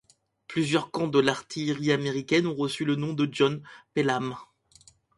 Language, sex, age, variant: French, male, 19-29, Français de métropole